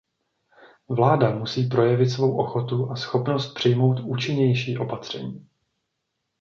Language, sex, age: Czech, male, 40-49